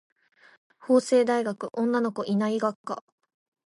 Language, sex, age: Japanese, female, 19-29